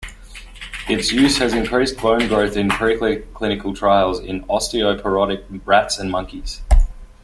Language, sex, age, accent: English, male, 19-29, Australian English